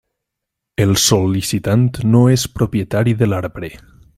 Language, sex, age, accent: Catalan, male, 19-29, valencià